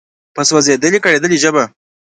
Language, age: Pashto, 30-39